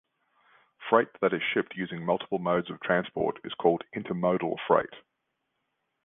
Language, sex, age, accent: English, male, 50-59, Australian English